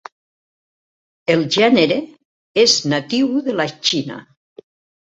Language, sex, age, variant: Catalan, female, 60-69, Central